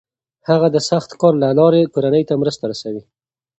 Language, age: Pashto, 19-29